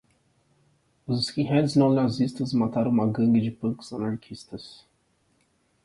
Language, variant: Portuguese, Portuguese (Brasil)